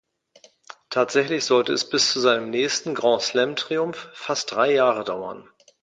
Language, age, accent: German, 50-59, Deutschland Deutsch